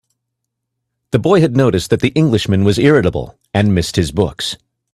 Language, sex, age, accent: English, male, 40-49, United States English